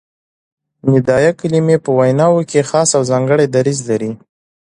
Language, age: Pashto, 19-29